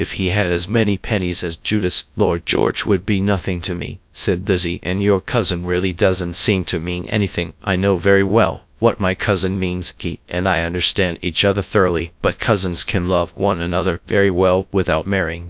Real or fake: fake